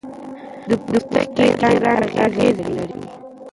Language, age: Pashto, 19-29